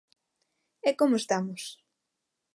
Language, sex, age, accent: Galician, female, 19-29, Neofalante